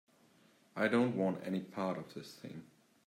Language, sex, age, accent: English, male, 30-39, England English